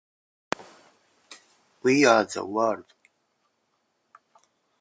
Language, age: Japanese, 50-59